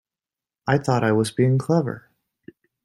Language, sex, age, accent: English, male, 30-39, United States English